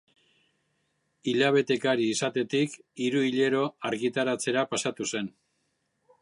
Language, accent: Basque, Mendebalekoa (Araba, Bizkaia, Gipuzkoako mendebaleko herri batzuk)